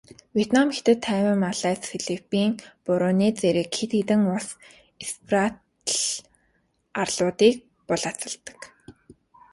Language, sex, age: Mongolian, female, 19-29